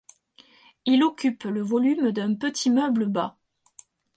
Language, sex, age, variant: French, female, 30-39, Français de métropole